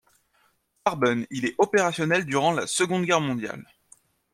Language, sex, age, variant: French, male, 19-29, Français de métropole